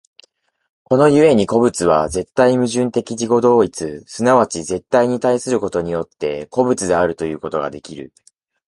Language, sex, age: Japanese, male, 30-39